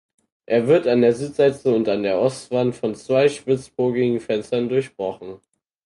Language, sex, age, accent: German, male, under 19, Deutschland Deutsch